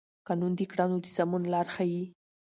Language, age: Pashto, 19-29